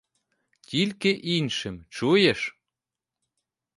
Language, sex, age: Ukrainian, male, 30-39